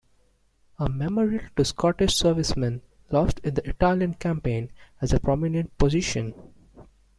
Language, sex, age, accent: English, male, 19-29, India and South Asia (India, Pakistan, Sri Lanka)